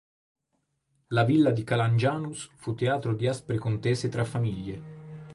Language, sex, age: Italian, male, 30-39